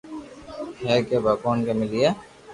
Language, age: Loarki, 40-49